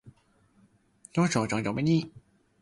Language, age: Cantonese, 19-29